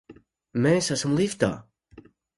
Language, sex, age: Latvian, male, 40-49